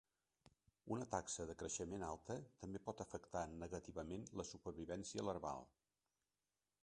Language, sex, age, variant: Catalan, male, 60-69, Central